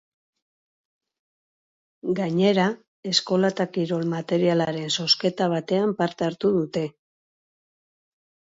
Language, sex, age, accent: Basque, female, 40-49, Mendebalekoa (Araba, Bizkaia, Gipuzkoako mendebaleko herri batzuk)